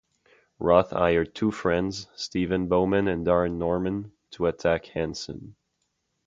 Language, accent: English, Canadian English